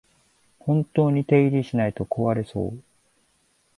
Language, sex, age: Japanese, male, 19-29